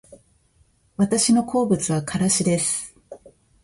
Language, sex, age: Japanese, female, 50-59